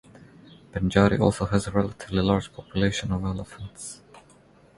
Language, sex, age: English, male, 30-39